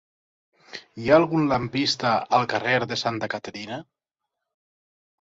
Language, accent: Catalan, valencià